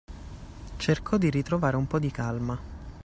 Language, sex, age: Italian, male, 19-29